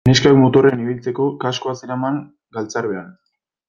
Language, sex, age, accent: Basque, male, 19-29, Erdialdekoa edo Nafarra (Gipuzkoa, Nafarroa)